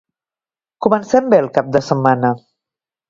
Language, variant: Catalan, Septentrional